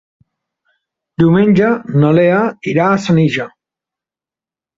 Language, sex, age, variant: Catalan, male, 30-39, Central